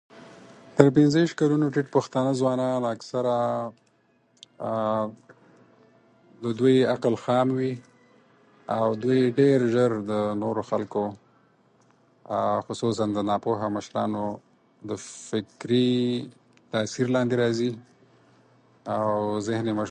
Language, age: Pashto, 19-29